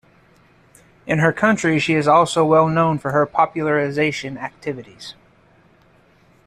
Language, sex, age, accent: English, male, 30-39, United States English